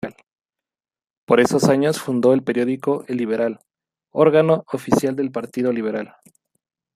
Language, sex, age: Spanish, male, 19-29